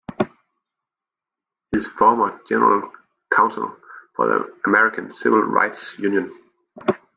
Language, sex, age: English, male, 40-49